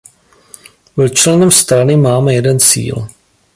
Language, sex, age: Czech, male, 40-49